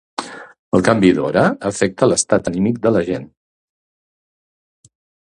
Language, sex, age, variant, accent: Catalan, male, 60-69, Central, Català central